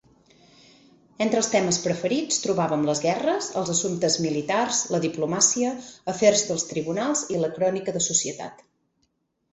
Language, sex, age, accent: Catalan, female, 30-39, Garrotxi